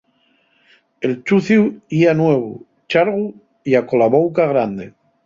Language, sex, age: Asturian, male, 50-59